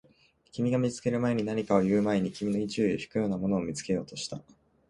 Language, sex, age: Japanese, male, 19-29